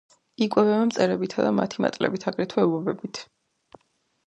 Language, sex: Georgian, female